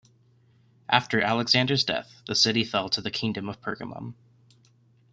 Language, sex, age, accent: English, male, 19-29, United States English